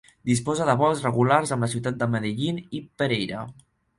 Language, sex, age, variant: Catalan, male, under 19, Central